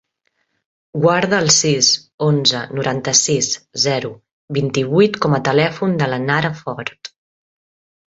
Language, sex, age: Catalan, female, 30-39